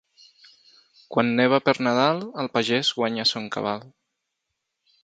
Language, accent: Catalan, central; aprenent (recent, des del castellà)